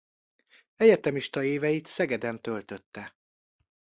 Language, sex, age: Hungarian, male, 40-49